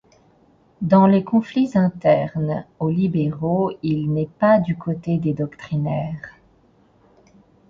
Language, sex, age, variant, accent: French, female, 40-49, Français de métropole, Parisien